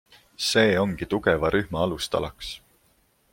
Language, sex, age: Estonian, male, 19-29